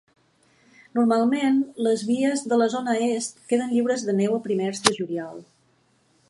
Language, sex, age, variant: Catalan, female, 40-49, Balear